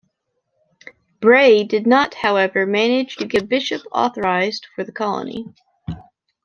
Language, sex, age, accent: English, female, 19-29, United States English